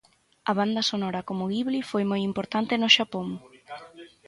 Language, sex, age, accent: Galician, female, 19-29, Central (gheada); Normativo (estándar)